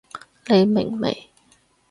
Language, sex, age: Cantonese, female, 30-39